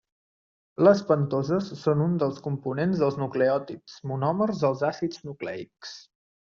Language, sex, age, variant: Catalan, male, 19-29, Central